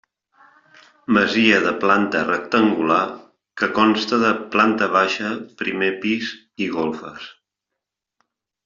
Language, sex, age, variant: Catalan, male, 50-59, Central